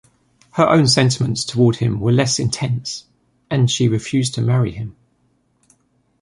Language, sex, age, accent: English, male, 40-49, England English